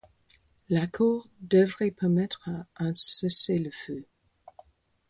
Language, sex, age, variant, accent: French, female, 50-59, Français d'Europe, Français du Royaume-Uni